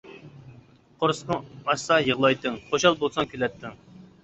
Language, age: Uyghur, 30-39